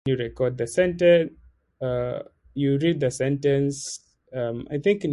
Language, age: English, 19-29